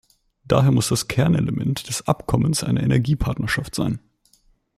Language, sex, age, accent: German, male, 19-29, Deutschland Deutsch